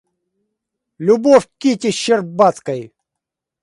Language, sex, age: Russian, male, 50-59